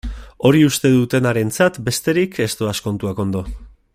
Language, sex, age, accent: Basque, male, 19-29, Erdialdekoa edo Nafarra (Gipuzkoa, Nafarroa)